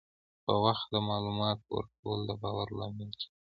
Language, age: Pashto, 19-29